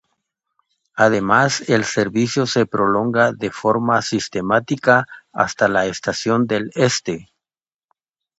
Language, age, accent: Spanish, 50-59, América central